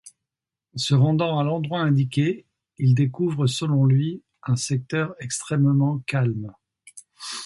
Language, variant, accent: French, Français de métropole, Parisien